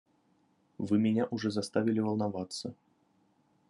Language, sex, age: Russian, male, 19-29